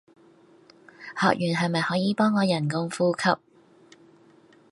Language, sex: Cantonese, female